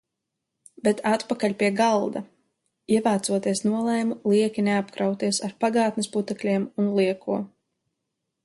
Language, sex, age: Latvian, female, 19-29